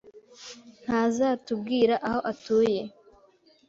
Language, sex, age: Kinyarwanda, female, 19-29